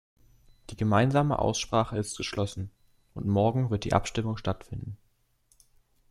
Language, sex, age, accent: German, male, under 19, Deutschland Deutsch